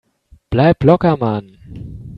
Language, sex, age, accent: German, male, 19-29, Deutschland Deutsch